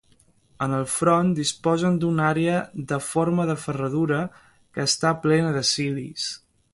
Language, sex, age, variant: Catalan, male, 19-29, Central